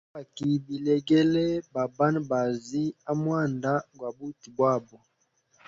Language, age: Hemba, 19-29